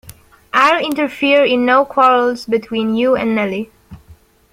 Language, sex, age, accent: English, female, under 19, United States English